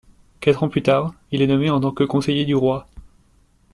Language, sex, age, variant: French, male, 19-29, Français de métropole